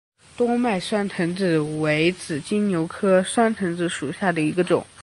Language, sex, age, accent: Chinese, male, under 19, 出生地：江西省